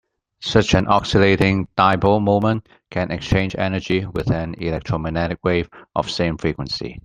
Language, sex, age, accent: English, male, 40-49, Hong Kong English